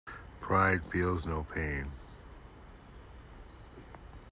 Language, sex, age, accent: English, male, 60-69, United States English